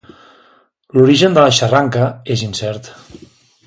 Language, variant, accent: Catalan, Central, central